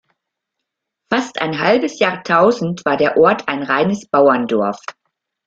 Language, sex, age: German, female, 60-69